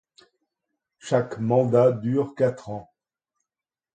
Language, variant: French, Français de métropole